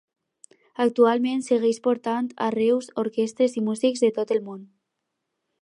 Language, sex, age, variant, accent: Catalan, female, under 19, Alacantí, aprenent (recent, des del castellà)